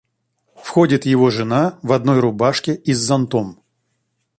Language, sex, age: Russian, male, 40-49